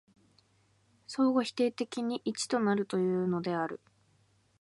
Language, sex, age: Japanese, female, 19-29